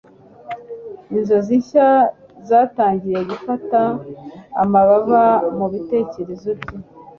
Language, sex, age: Kinyarwanda, female, 40-49